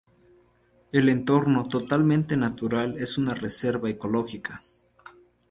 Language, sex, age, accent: Spanish, male, 19-29, México